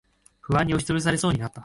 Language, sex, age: Japanese, male, 19-29